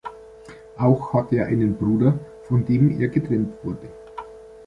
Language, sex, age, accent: German, male, 40-49, Deutschland Deutsch